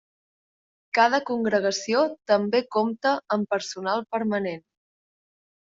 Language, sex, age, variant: Catalan, male, 19-29, Central